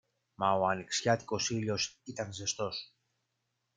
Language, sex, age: Greek, male, 30-39